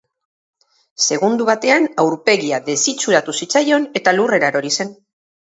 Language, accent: Basque, Mendebalekoa (Araba, Bizkaia, Gipuzkoako mendebaleko herri batzuk)